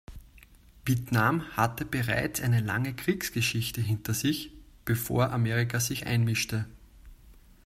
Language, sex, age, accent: German, male, 19-29, Österreichisches Deutsch